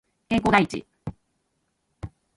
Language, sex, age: Japanese, female, 40-49